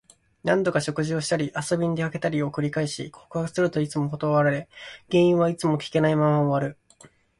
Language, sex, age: Japanese, male, 19-29